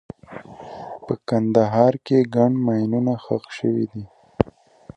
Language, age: Pashto, 19-29